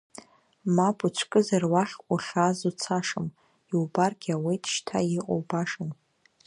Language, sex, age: Abkhazian, female, under 19